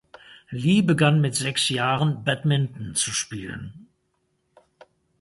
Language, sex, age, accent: German, male, 60-69, Deutschland Deutsch